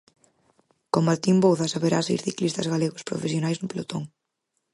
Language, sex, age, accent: Galician, female, 19-29, Central (gheada)